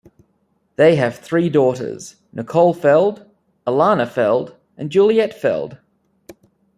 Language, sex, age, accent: English, male, 30-39, Australian English